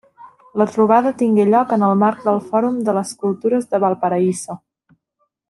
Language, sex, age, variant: Catalan, female, 30-39, Central